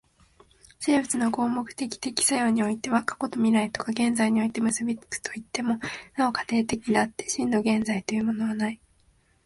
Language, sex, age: Japanese, female, 19-29